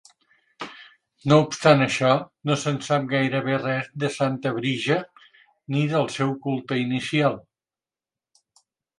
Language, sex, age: Catalan, male, 70-79